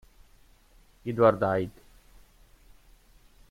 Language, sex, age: Italian, male, 40-49